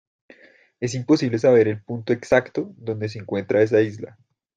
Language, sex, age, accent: Spanish, male, under 19, Andino-Pacífico: Colombia, Perú, Ecuador, oeste de Bolivia y Venezuela andina